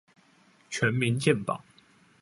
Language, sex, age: Chinese, male, 19-29